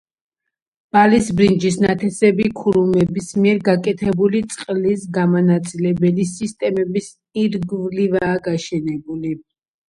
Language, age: Georgian, under 19